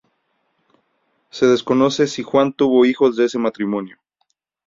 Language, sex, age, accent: Spanish, male, 19-29, México